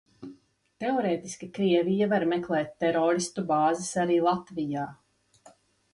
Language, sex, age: Latvian, female, 30-39